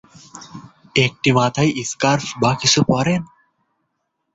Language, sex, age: Bengali, male, 19-29